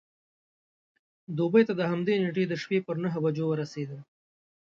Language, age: Pashto, 19-29